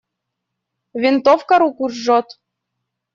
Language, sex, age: Russian, female, 19-29